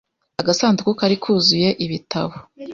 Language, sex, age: Kinyarwanda, female, 19-29